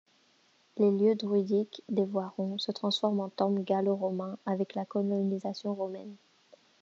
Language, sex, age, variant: French, female, under 19, Français de métropole